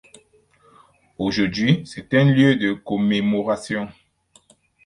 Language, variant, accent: French, Français d'Afrique subsaharienne et des îles africaines, Français du Cameroun